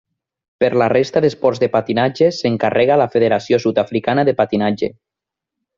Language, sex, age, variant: Catalan, male, 19-29, Nord-Occidental